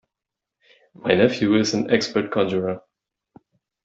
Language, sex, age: English, male, 19-29